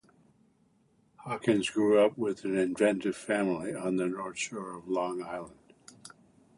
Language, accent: English, Canadian English